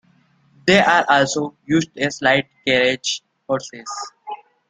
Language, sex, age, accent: English, male, under 19, India and South Asia (India, Pakistan, Sri Lanka)